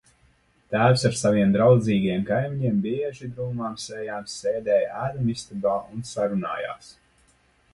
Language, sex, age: Latvian, male, 19-29